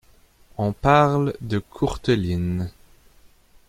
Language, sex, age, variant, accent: French, male, 30-39, Français d'Amérique du Nord, Français du Canada